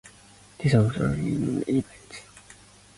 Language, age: English, 19-29